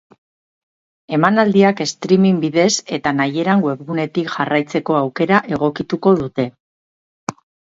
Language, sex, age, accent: Basque, female, 50-59, Erdialdekoa edo Nafarra (Gipuzkoa, Nafarroa)